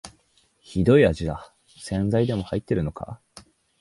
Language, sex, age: Japanese, male, 19-29